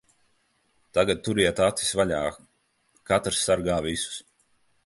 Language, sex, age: Latvian, male, 30-39